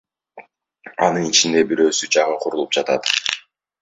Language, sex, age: Kyrgyz, male, 19-29